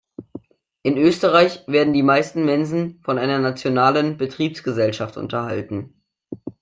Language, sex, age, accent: German, male, under 19, Deutschland Deutsch